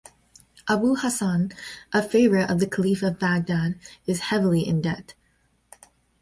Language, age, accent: English, under 19, United States English